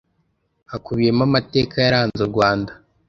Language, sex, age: Kinyarwanda, male, under 19